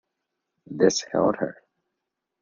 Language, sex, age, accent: English, male, 30-39, United States English